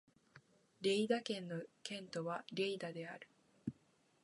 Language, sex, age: Japanese, female, under 19